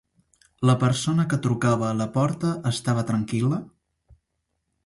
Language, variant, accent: Catalan, Central, central